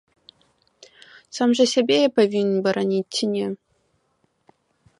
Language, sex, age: Belarusian, female, 19-29